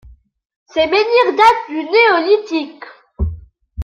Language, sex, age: French, female, 19-29